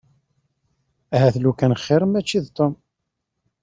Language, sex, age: Kabyle, male, 50-59